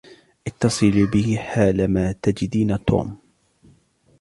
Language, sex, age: Arabic, male, 19-29